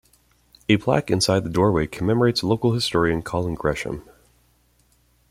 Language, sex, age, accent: English, male, 19-29, United States English